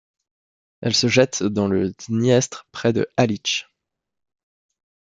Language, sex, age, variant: French, male, 30-39, Français de métropole